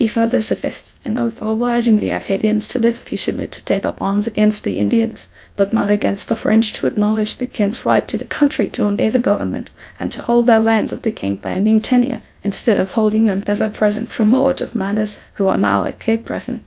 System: TTS, GlowTTS